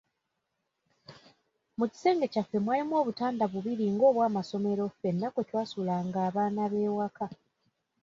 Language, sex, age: Ganda, female, 19-29